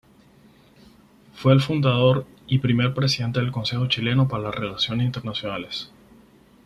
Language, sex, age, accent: Spanish, male, 19-29, Caribe: Cuba, Venezuela, Puerto Rico, República Dominicana, Panamá, Colombia caribeña, México caribeño, Costa del golfo de México